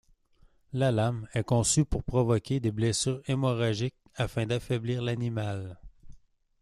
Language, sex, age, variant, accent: French, male, 19-29, Français d'Amérique du Nord, Français du Canada